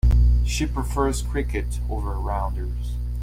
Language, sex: English, male